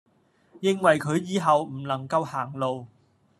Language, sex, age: Cantonese, male, 40-49